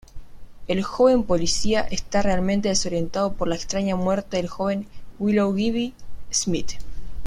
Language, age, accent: Spanish, under 19, Rioplatense: Argentina, Uruguay, este de Bolivia, Paraguay